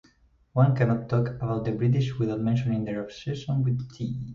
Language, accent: English, England English